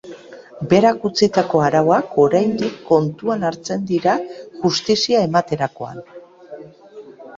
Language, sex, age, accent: Basque, female, 40-49, Mendebalekoa (Araba, Bizkaia, Gipuzkoako mendebaleko herri batzuk)